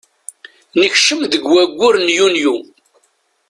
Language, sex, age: Kabyle, female, 60-69